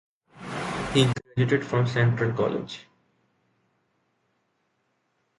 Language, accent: English, India and South Asia (India, Pakistan, Sri Lanka)